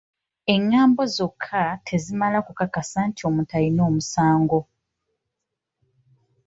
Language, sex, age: Ganda, female, 19-29